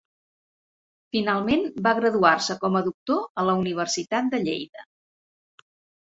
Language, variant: Catalan, Central